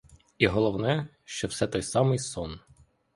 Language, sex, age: Ukrainian, male, 19-29